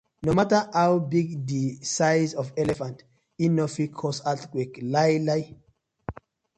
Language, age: Nigerian Pidgin, 40-49